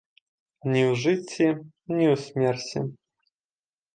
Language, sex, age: Belarusian, male, 19-29